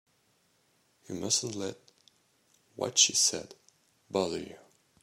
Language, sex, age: English, male, 30-39